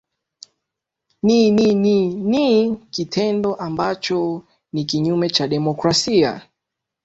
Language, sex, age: Swahili, male, 19-29